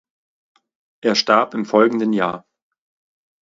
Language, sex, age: German, male, 30-39